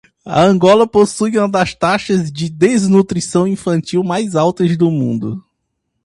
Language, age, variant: Portuguese, 19-29, Portuguese (Brasil)